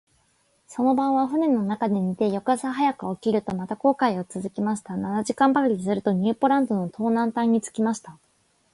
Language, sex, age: Japanese, female, 19-29